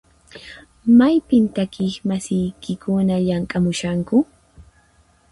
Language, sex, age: Puno Quechua, female, 19-29